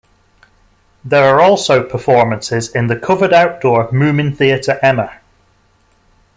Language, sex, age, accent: English, male, 50-59, England English